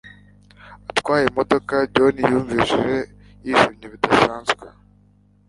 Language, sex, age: Kinyarwanda, male, under 19